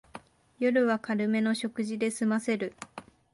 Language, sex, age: Japanese, female, 19-29